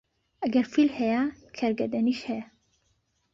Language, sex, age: Central Kurdish, female, 19-29